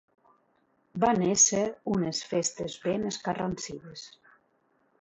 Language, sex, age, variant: Catalan, female, 40-49, Nord-Occidental